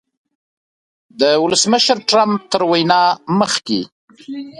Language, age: Pashto, 30-39